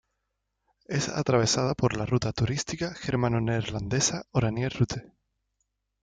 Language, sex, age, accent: Spanish, male, 19-29, España: Sur peninsular (Andalucia, Extremadura, Murcia)